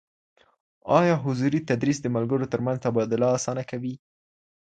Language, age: Pashto, under 19